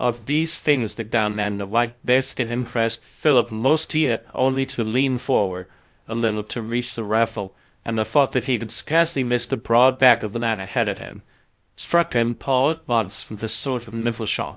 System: TTS, VITS